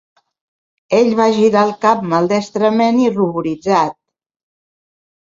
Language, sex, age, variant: Catalan, female, 60-69, Central